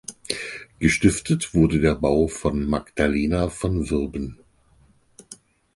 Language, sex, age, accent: German, male, 50-59, Deutschland Deutsch